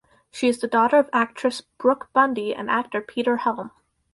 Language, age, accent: English, under 19, Canadian English